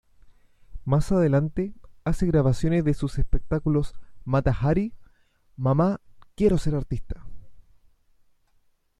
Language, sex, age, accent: Spanish, male, 19-29, Chileno: Chile, Cuyo